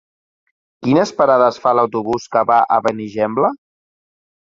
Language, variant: Catalan, Central